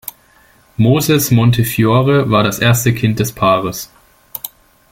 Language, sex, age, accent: German, male, 19-29, Deutschland Deutsch